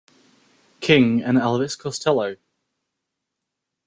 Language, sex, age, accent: English, male, 19-29, England English